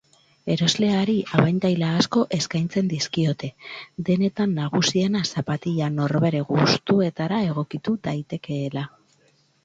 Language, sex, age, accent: Basque, female, 30-39, Mendebalekoa (Araba, Bizkaia, Gipuzkoako mendebaleko herri batzuk)